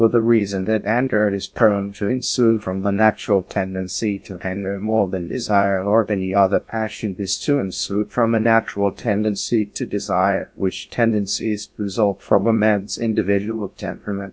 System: TTS, GlowTTS